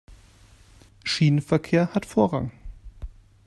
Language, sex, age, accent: German, male, 40-49, Deutschland Deutsch